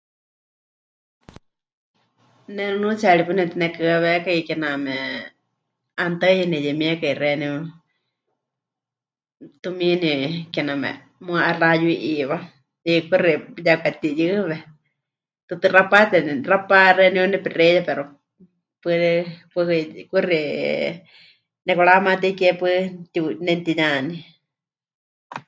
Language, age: Huichol, 30-39